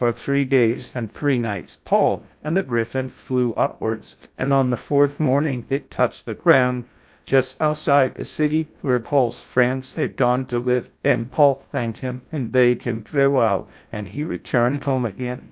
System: TTS, GlowTTS